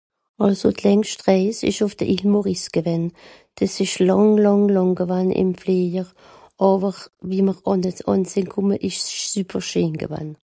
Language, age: Swiss German, 50-59